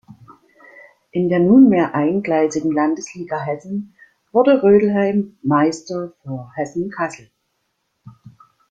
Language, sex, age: German, female, 60-69